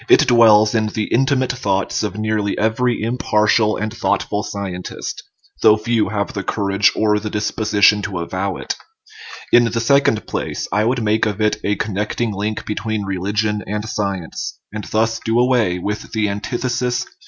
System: none